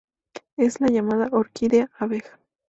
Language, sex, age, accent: Spanish, female, 19-29, México